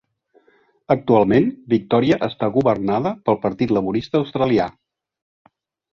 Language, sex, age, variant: Catalan, male, 50-59, Central